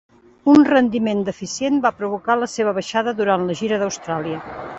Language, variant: Catalan, Central